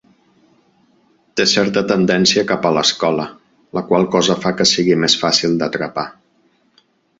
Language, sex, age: Catalan, male, 40-49